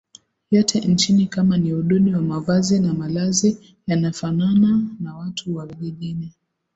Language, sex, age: Swahili, female, 19-29